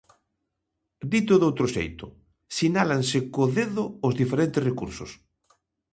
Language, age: Galician, 50-59